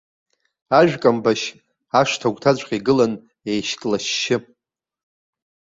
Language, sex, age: Abkhazian, male, 40-49